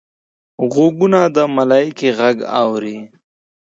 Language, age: Pashto, 19-29